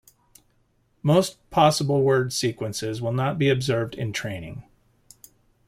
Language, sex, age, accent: English, male, 50-59, United States English